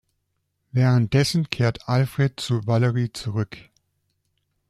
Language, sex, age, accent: German, male, 40-49, Deutschland Deutsch